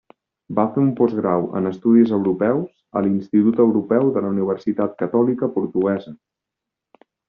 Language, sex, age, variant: Catalan, male, 19-29, Central